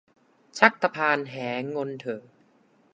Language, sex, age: Thai, male, 19-29